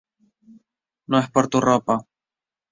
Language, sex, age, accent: Spanish, male, 19-29, Rioplatense: Argentina, Uruguay, este de Bolivia, Paraguay